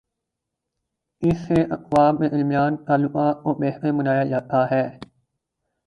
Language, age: Urdu, 19-29